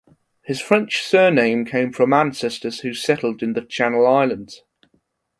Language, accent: English, England English